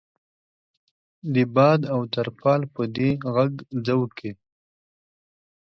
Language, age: Pashto, 19-29